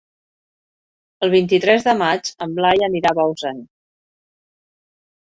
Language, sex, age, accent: Catalan, female, 50-59, Català central